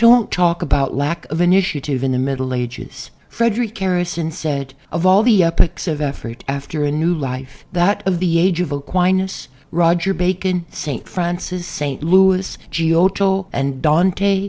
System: none